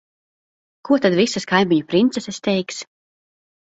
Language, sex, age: Latvian, female, 30-39